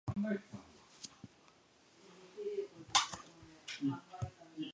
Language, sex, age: English, female, under 19